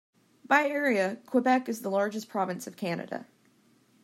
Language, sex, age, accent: English, female, 30-39, United States English